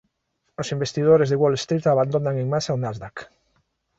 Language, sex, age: Galician, male, 50-59